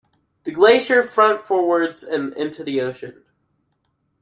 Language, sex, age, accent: English, male, under 19, United States English